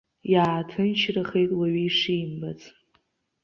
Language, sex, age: Abkhazian, female, 19-29